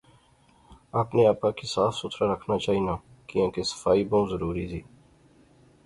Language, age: Pahari-Potwari, 40-49